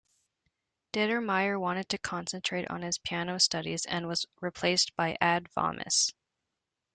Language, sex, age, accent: English, female, 19-29, Canadian English